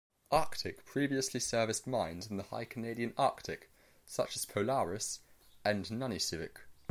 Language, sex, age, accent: English, male, under 19, England English